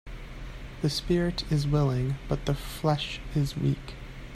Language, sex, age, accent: English, male, 30-39, United States English